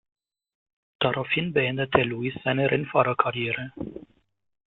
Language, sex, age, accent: German, male, 40-49, Deutschland Deutsch